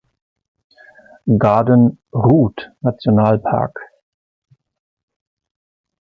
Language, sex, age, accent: German, male, 50-59, Deutschland Deutsch